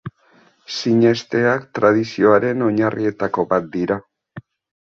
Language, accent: Basque, Mendebalekoa (Araba, Bizkaia, Gipuzkoako mendebaleko herri batzuk)